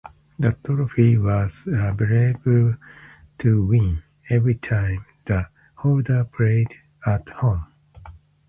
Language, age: English, 50-59